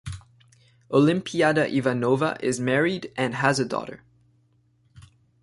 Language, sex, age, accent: English, male, 19-29, Canadian English